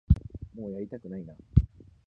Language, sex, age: Japanese, male, 19-29